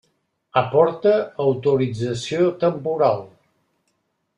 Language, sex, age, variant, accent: Catalan, male, 60-69, Central, central